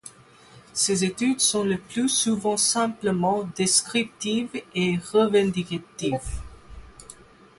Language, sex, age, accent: French, male, 19-29, Français du Royaume-Uni; Français des États-Unis